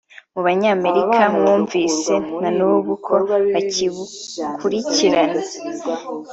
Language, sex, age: Kinyarwanda, female, 19-29